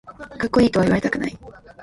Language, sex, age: Japanese, female, under 19